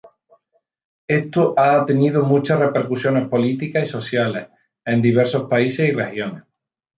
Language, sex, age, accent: Spanish, male, 19-29, España: Sur peninsular (Andalucia, Extremadura, Murcia)